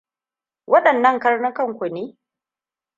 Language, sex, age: Hausa, female, 30-39